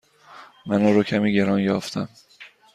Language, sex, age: Persian, male, 30-39